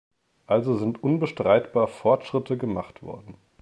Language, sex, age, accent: German, male, 30-39, Deutschland Deutsch